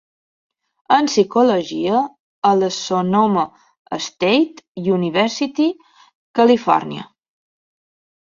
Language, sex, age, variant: Catalan, female, 30-39, Balear